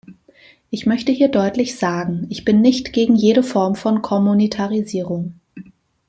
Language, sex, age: German, female, 40-49